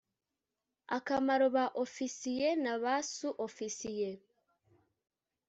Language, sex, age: Kinyarwanda, female, 19-29